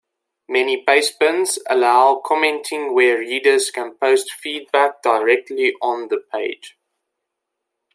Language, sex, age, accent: English, male, 19-29, Southern African (South Africa, Zimbabwe, Namibia)